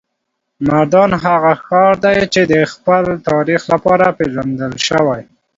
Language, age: Pashto, 19-29